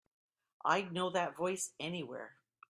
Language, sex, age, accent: English, female, 60-69, Canadian English